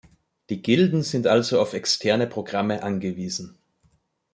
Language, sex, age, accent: German, male, 30-39, Österreichisches Deutsch